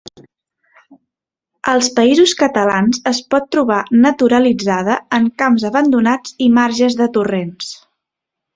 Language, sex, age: Catalan, female, 30-39